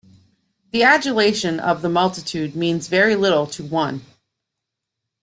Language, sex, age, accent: English, female, 40-49, United States English